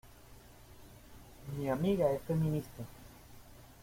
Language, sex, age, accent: Spanish, male, 30-39, Caribe: Cuba, Venezuela, Puerto Rico, República Dominicana, Panamá, Colombia caribeña, México caribeño, Costa del golfo de México